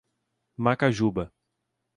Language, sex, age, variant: Portuguese, male, 19-29, Portuguese (Brasil)